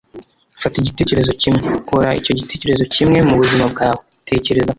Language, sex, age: Kinyarwanda, male, under 19